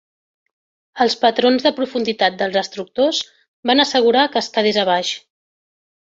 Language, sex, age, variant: Catalan, female, 30-39, Central